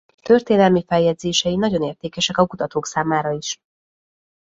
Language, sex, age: Hungarian, female, 30-39